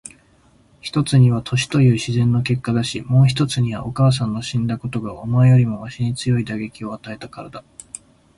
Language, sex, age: Japanese, male, 19-29